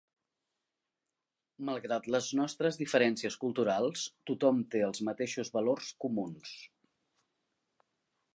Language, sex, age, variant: Catalan, female, 50-59, Central